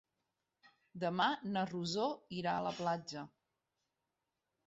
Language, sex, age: Catalan, female, 50-59